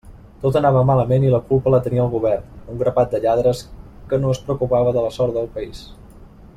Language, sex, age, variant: Catalan, male, 30-39, Balear